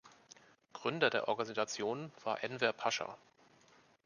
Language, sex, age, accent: German, male, 30-39, Deutschland Deutsch